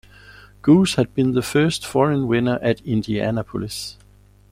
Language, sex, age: English, male, 40-49